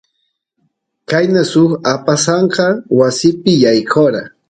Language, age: Santiago del Estero Quichua, 30-39